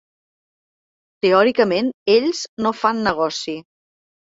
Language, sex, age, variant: Catalan, female, 50-59, Central